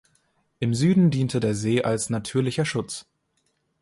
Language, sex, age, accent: German, male, 19-29, Deutschland Deutsch